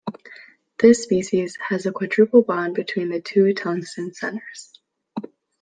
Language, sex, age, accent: English, female, under 19, United States English